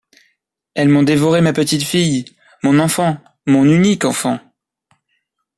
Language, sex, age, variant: French, male, under 19, Français de métropole